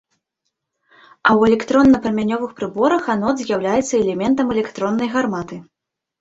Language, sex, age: Belarusian, female, 19-29